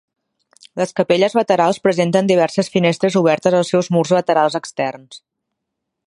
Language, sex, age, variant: Catalan, female, 30-39, Nord-Occidental